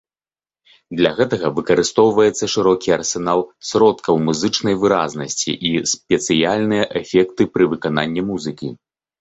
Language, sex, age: Belarusian, male, 30-39